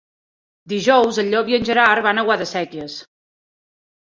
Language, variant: Catalan, Central